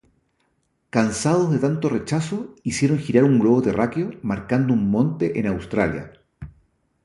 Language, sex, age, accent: Spanish, male, 40-49, Chileno: Chile, Cuyo